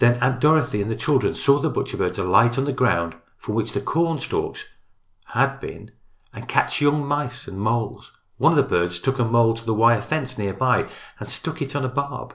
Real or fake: real